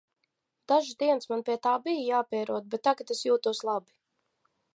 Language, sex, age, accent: Latvian, female, 30-39, bez akcenta